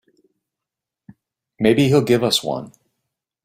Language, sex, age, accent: English, male, 40-49, United States English